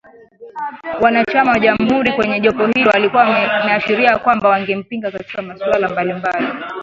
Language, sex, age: Swahili, female, 19-29